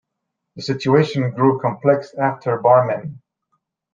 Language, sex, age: English, male, 50-59